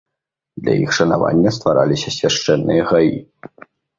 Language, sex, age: Belarusian, male, 19-29